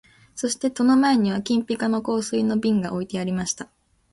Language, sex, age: Japanese, female, under 19